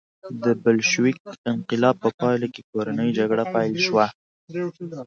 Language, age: Pashto, 19-29